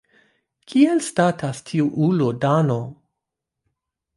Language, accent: Esperanto, Internacia